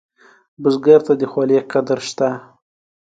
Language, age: Pashto, 19-29